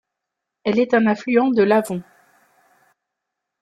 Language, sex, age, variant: French, female, 30-39, Français de métropole